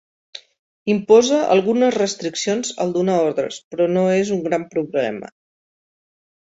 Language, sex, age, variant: Catalan, female, 50-59, Central